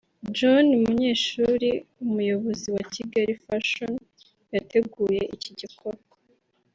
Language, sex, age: Kinyarwanda, female, 19-29